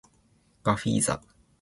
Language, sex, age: Japanese, male, under 19